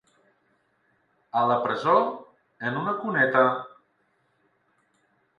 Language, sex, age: Catalan, male, 40-49